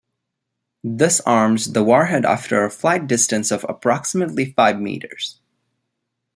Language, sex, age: English, male, 50-59